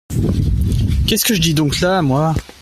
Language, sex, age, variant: French, male, 30-39, Français de métropole